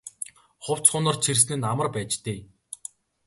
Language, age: Mongolian, 19-29